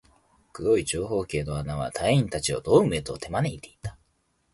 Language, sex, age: Japanese, male, 19-29